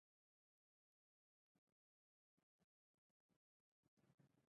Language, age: Pashto, 19-29